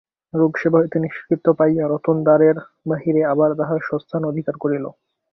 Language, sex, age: Bengali, male, 19-29